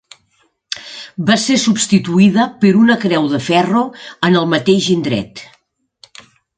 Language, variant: Catalan, Nord-Occidental